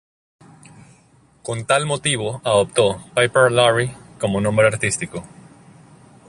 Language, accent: Spanish, Caribe: Cuba, Venezuela, Puerto Rico, República Dominicana, Panamá, Colombia caribeña, México caribeño, Costa del golfo de México